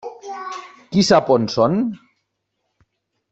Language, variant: Catalan, Nord-Occidental